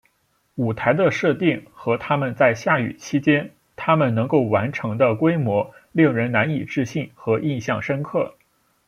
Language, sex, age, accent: Chinese, male, 19-29, 出生地：山东省